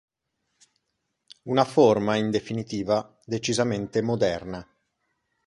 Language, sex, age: Italian, male, 40-49